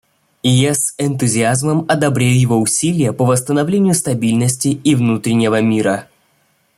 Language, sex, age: Russian, male, under 19